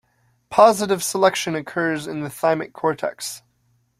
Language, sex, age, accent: English, male, 19-29, United States English